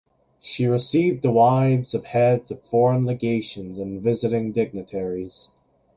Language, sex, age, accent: English, male, under 19, United States English